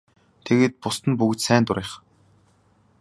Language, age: Mongolian, 19-29